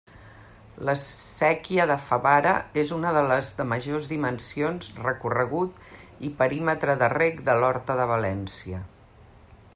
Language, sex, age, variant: Catalan, female, 50-59, Central